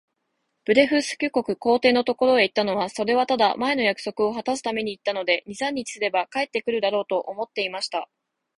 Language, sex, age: Japanese, female, 19-29